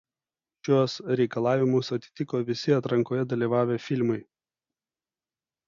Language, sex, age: Lithuanian, male, 40-49